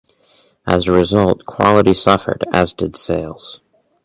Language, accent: English, United States English